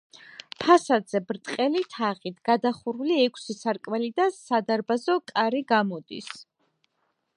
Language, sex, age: Georgian, female, 19-29